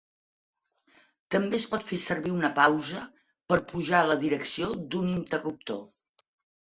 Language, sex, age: Catalan, female, 50-59